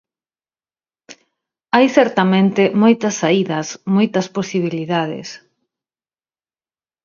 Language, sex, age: Galician, female, 40-49